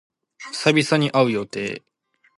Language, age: Japanese, 19-29